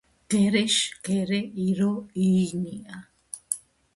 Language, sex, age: Georgian, female, 60-69